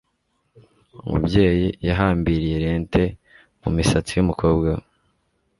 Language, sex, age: Kinyarwanda, male, 19-29